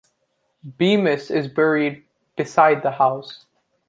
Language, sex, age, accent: English, male, under 19, United States English